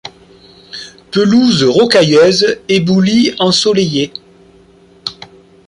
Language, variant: French, Français de métropole